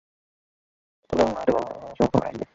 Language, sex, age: Bengali, male, 19-29